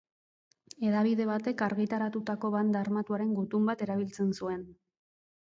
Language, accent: Basque, Erdialdekoa edo Nafarra (Gipuzkoa, Nafarroa)